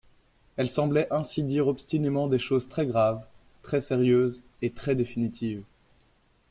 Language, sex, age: French, male, 19-29